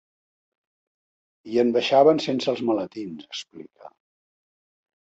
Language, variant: Catalan, Central